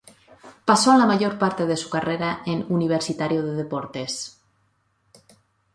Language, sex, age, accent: Spanish, female, 40-49, España: Norte peninsular (Asturias, Castilla y León, Cantabria, País Vasco, Navarra, Aragón, La Rioja, Guadalajara, Cuenca)